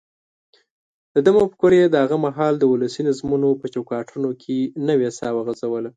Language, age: Pashto, 19-29